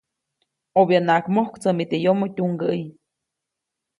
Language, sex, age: Copainalá Zoque, female, 19-29